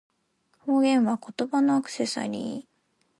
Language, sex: Japanese, female